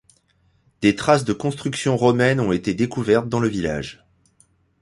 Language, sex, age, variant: French, male, 40-49, Français de métropole